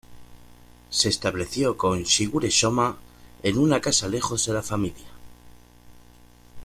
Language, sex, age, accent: Spanish, male, 40-49, España: Norte peninsular (Asturias, Castilla y León, Cantabria, País Vasco, Navarra, Aragón, La Rioja, Guadalajara, Cuenca)